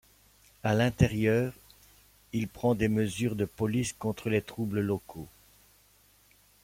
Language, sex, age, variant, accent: French, male, 50-59, Français d'Europe, Français de Belgique